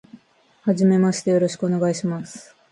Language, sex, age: Japanese, female, under 19